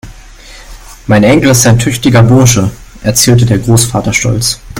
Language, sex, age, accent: German, male, 19-29, Deutschland Deutsch